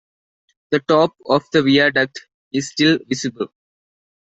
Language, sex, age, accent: English, male, under 19, India and South Asia (India, Pakistan, Sri Lanka)